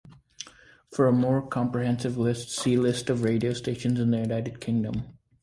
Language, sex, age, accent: English, male, 19-29, United States English